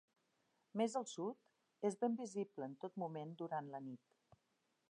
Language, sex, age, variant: Catalan, female, 60-69, Central